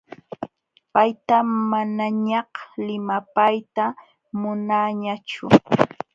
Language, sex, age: Jauja Wanca Quechua, female, 19-29